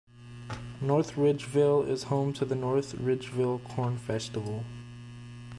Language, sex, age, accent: English, male, 19-29, United States English